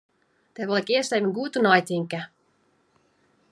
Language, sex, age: Western Frisian, female, 30-39